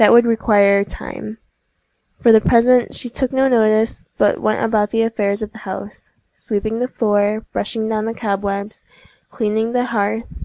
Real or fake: real